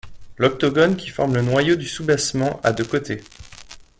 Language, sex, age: French, male, 30-39